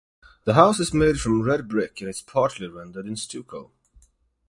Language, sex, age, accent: English, male, 19-29, United States English; England English